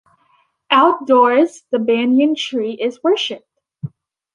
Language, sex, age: English, female, under 19